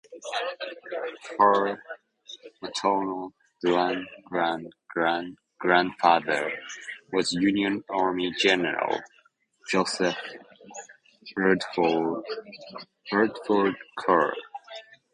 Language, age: English, 19-29